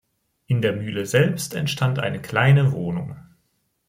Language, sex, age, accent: German, male, 19-29, Deutschland Deutsch